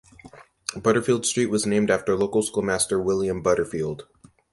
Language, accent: English, United States English